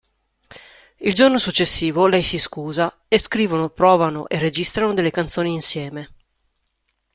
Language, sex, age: Italian, female, 30-39